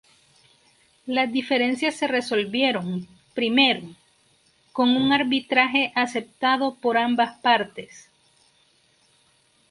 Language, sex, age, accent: Spanish, female, 19-29, América central